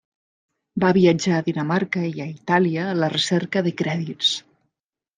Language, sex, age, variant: Catalan, female, 50-59, Nord-Occidental